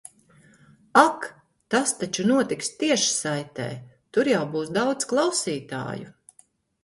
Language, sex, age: Latvian, female, 50-59